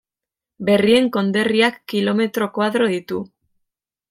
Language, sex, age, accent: Basque, female, 19-29, Mendebalekoa (Araba, Bizkaia, Gipuzkoako mendebaleko herri batzuk)